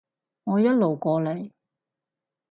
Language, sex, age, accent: Cantonese, female, 30-39, 广州音